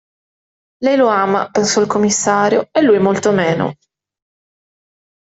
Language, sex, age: Italian, female, 19-29